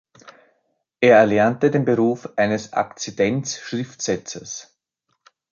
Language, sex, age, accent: German, male, 30-39, Österreichisches Deutsch